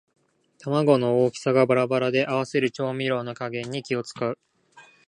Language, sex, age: Japanese, male, 19-29